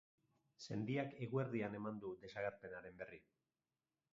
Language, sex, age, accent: Basque, male, 40-49, Mendebalekoa (Araba, Bizkaia, Gipuzkoako mendebaleko herri batzuk)